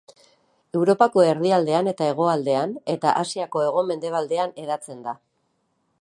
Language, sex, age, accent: Basque, female, 40-49, Erdialdekoa edo Nafarra (Gipuzkoa, Nafarroa)